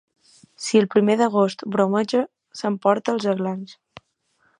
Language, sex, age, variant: Catalan, female, 19-29, Balear